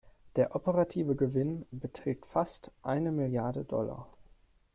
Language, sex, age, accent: German, male, 19-29, Deutschland Deutsch